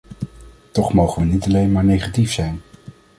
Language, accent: Dutch, Nederlands Nederlands